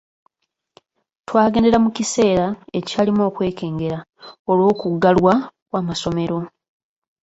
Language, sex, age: Ganda, female, 19-29